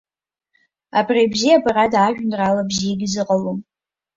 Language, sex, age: Abkhazian, female, under 19